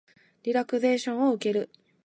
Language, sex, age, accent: Japanese, female, 19-29, 関西弁